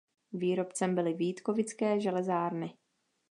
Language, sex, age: Czech, female, 19-29